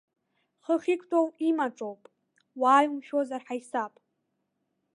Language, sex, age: Abkhazian, female, under 19